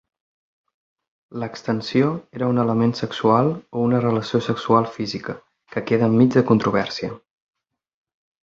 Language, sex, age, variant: Catalan, male, 19-29, Central